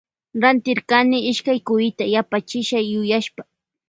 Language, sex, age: Loja Highland Quichua, female, 19-29